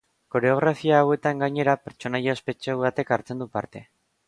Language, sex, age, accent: Basque, male, 19-29, Erdialdekoa edo Nafarra (Gipuzkoa, Nafarroa)